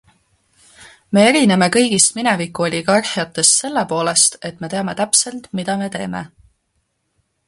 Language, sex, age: Estonian, female, 19-29